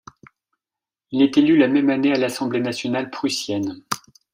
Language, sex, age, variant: French, male, 40-49, Français de métropole